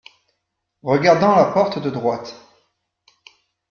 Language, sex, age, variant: French, male, 40-49, Français de métropole